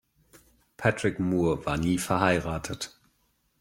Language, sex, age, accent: German, male, 30-39, Deutschland Deutsch